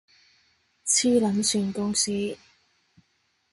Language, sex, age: Cantonese, female, 19-29